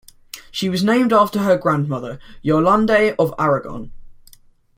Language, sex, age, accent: English, male, under 19, England English